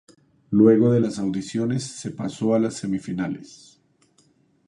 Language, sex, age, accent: Spanish, male, 50-59, Andino-Pacífico: Colombia, Perú, Ecuador, oeste de Bolivia y Venezuela andina